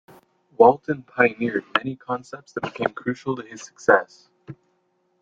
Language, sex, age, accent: English, male, under 19, United States English